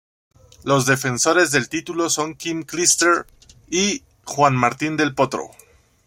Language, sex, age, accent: Spanish, male, 19-29, Andino-Pacífico: Colombia, Perú, Ecuador, oeste de Bolivia y Venezuela andina